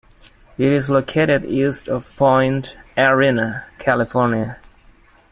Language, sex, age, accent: English, male, 19-29, United States English